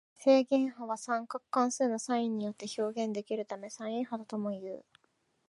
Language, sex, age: Japanese, female, under 19